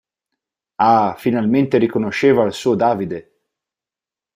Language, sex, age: Italian, male, 19-29